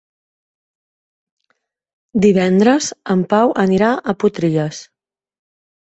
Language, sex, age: Catalan, female, 30-39